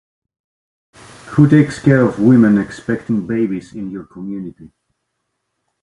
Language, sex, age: English, male, 50-59